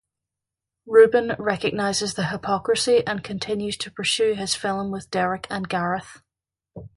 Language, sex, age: English, female, 30-39